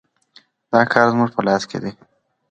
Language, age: Pashto, under 19